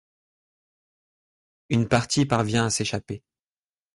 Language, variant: French, Français de métropole